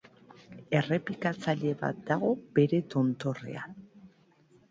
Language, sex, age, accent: Basque, female, 40-49, Mendebalekoa (Araba, Bizkaia, Gipuzkoako mendebaleko herri batzuk)